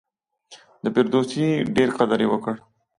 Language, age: Pashto, 19-29